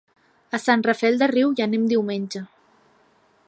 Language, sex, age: Catalan, female, 19-29